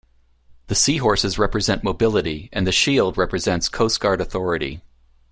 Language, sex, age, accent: English, male, 40-49, United States English